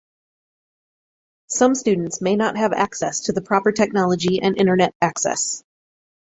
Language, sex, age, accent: English, female, 40-49, United States English